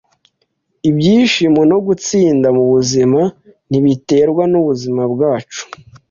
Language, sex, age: Kinyarwanda, male, 19-29